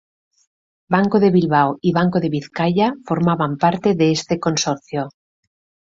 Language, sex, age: Spanish, female, 50-59